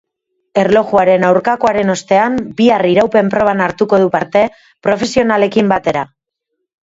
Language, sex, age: Basque, female, 30-39